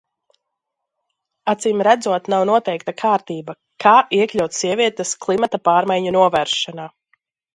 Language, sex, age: Latvian, female, 19-29